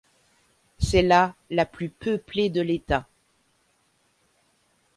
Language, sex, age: French, female, 50-59